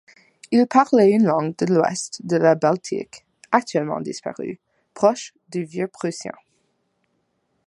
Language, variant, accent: French, Français d'Amérique du Nord, Français du Canada